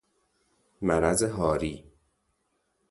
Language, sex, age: Persian, male, 30-39